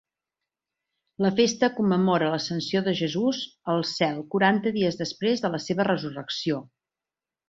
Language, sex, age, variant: Catalan, female, 40-49, Central